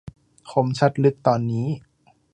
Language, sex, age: Thai, male, 19-29